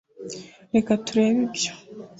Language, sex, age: Kinyarwanda, female, 19-29